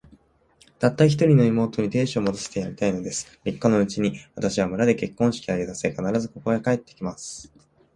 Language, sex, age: Japanese, male, 19-29